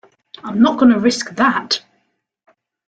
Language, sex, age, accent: English, male, under 19, England English